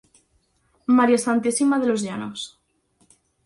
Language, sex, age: Spanish, female, under 19